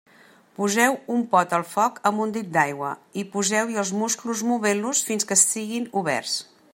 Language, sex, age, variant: Catalan, female, 60-69, Central